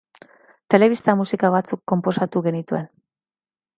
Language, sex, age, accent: Basque, female, 50-59, Mendebalekoa (Araba, Bizkaia, Gipuzkoako mendebaleko herri batzuk)